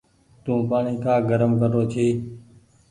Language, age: Goaria, 19-29